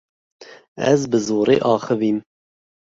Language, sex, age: Kurdish, male, 30-39